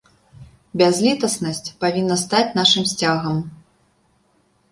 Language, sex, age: Belarusian, female, 19-29